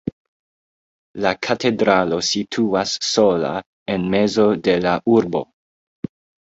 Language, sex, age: Esperanto, male, 19-29